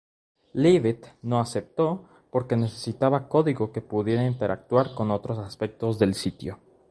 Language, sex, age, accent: Spanish, male, 19-29, México